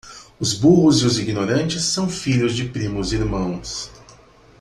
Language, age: Portuguese, 30-39